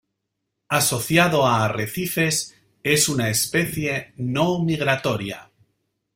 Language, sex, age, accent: Spanish, male, 40-49, España: Norte peninsular (Asturias, Castilla y León, Cantabria, País Vasco, Navarra, Aragón, La Rioja, Guadalajara, Cuenca)